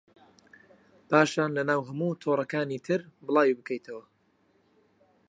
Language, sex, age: Central Kurdish, male, 19-29